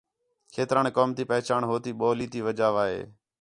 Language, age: Khetrani, 19-29